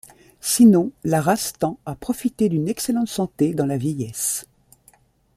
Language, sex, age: French, female, 50-59